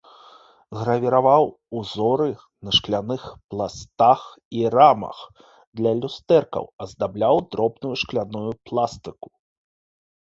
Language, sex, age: Belarusian, male, 30-39